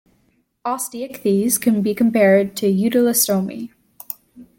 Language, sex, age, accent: English, female, 19-29, United States English